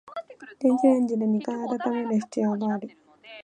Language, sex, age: Japanese, female, under 19